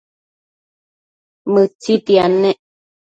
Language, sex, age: Matsés, female, 30-39